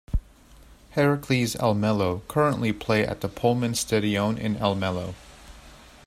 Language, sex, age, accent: English, male, 19-29, United States English